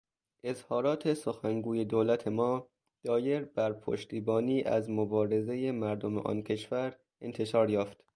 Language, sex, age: Persian, male, under 19